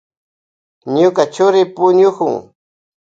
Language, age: Loja Highland Quichua, 40-49